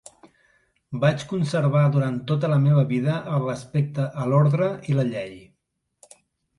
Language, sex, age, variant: Catalan, male, 40-49, Central